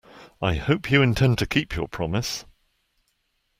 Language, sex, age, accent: English, male, 60-69, England English